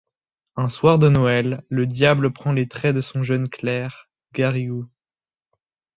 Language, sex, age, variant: French, male, 19-29, Français de métropole